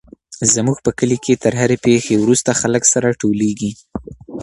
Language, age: Pashto, under 19